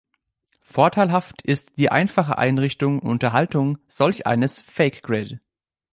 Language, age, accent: German, 19-29, Deutschland Deutsch